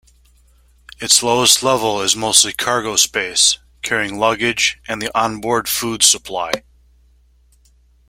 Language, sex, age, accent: English, male, 40-49, United States English